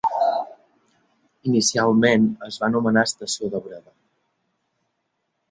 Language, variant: Catalan, Balear